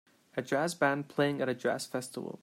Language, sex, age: English, male, 30-39